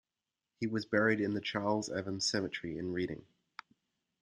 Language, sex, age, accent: English, male, 19-29, Australian English